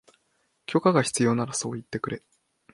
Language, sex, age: Japanese, male, 19-29